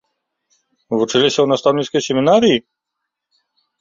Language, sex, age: Belarusian, male, 30-39